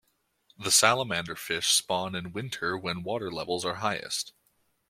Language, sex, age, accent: English, male, 19-29, United States English